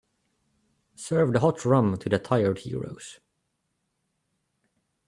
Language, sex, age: English, male, 30-39